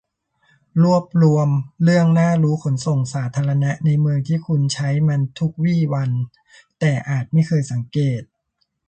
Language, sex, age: Thai, male, 40-49